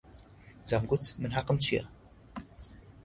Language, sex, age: Central Kurdish, male, under 19